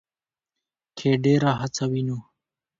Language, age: Pashto, 19-29